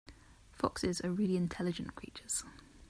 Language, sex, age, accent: English, female, 30-39, England English